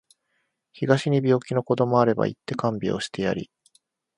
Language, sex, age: Japanese, male, 19-29